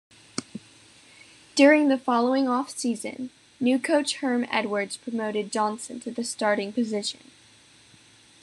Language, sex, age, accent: English, female, under 19, United States English